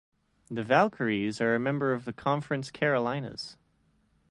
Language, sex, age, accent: English, male, 19-29, United States English